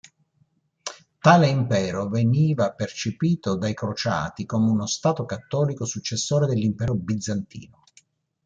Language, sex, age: Italian, male, 60-69